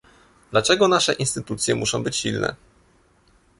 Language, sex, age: Polish, male, 19-29